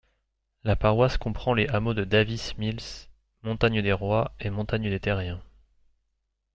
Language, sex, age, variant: French, male, 19-29, Français de métropole